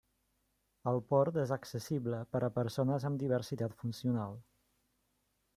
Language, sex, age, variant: Catalan, male, 30-39, Central